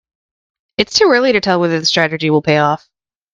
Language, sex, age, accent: English, female, 19-29, United States English